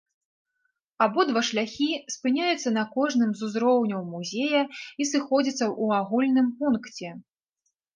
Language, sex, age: Belarusian, female, 30-39